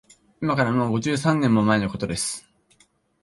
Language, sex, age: Japanese, male, 19-29